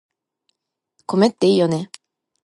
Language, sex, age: Japanese, female, 19-29